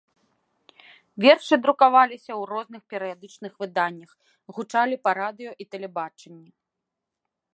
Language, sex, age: Belarusian, female, 30-39